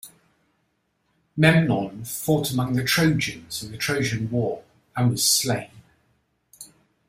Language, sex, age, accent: English, male, 50-59, England English